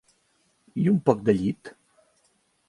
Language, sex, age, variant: Catalan, male, 50-59, Central